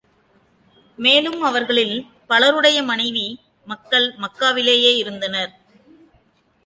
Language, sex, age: Tamil, female, 40-49